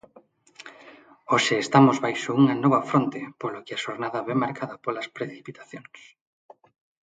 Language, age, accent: Galician, 19-29, Normativo (estándar)